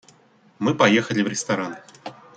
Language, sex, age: Russian, male, 19-29